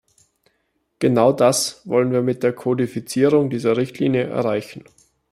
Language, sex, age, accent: German, male, 19-29, Österreichisches Deutsch